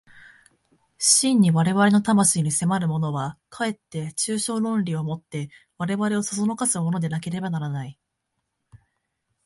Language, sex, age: Japanese, female, 19-29